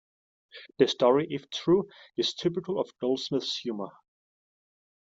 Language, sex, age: English, male, 19-29